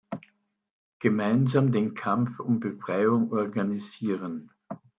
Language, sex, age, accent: German, male, 70-79, Österreichisches Deutsch